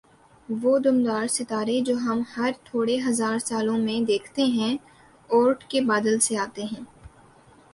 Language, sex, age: Urdu, female, 19-29